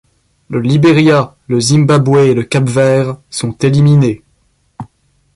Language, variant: French, Français de métropole